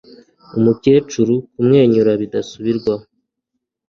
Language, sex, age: Kinyarwanda, male, 19-29